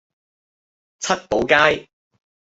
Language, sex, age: Cantonese, male, 19-29